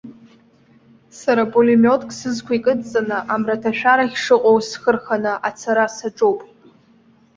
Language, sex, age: Abkhazian, female, under 19